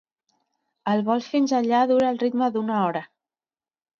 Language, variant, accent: Catalan, Central, central